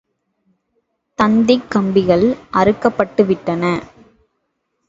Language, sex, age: Tamil, female, 19-29